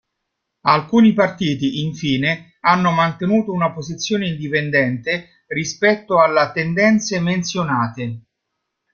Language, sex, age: Italian, male, 40-49